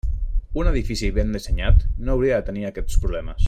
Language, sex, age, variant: Catalan, male, 40-49, Central